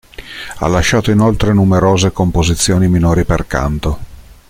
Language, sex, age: Italian, male, 50-59